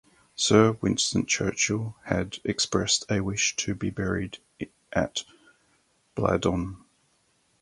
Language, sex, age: English, male, 40-49